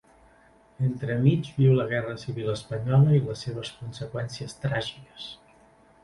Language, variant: Catalan, Central